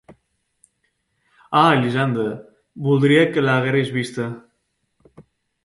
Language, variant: Catalan, Nord-Occidental